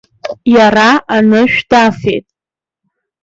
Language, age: Abkhazian, under 19